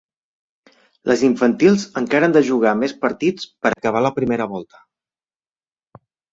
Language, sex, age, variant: Catalan, male, 30-39, Central